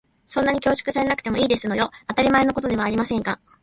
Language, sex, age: Japanese, female, 19-29